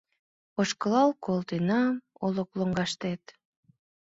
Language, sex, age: Mari, female, under 19